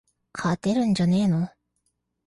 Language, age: Japanese, 19-29